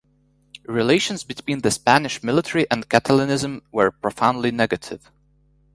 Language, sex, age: English, male, 30-39